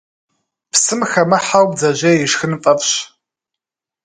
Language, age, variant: Kabardian, 30-39, Адыгэбзэ (Къэбэрдей, Кирил, псоми зэдай)